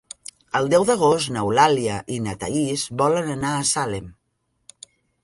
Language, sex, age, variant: Catalan, female, 50-59, Central